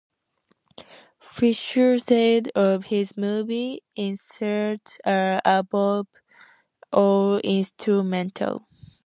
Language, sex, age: English, female, 19-29